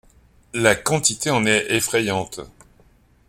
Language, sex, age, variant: French, male, 50-59, Français de métropole